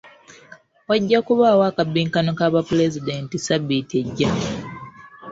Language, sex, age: Ganda, female, 30-39